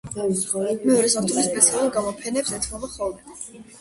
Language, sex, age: Georgian, female, under 19